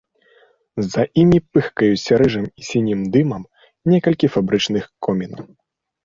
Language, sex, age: Belarusian, male, 19-29